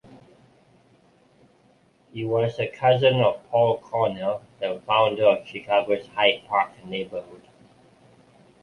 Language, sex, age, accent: English, male, 30-39, Malaysian English